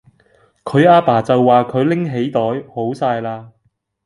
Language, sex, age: Cantonese, male, 19-29